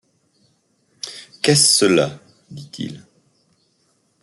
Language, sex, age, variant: French, male, 40-49, Français de métropole